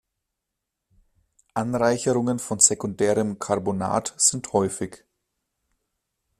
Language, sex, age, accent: German, male, 19-29, Deutschland Deutsch